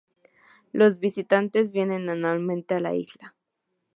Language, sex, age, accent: Spanish, female, under 19, México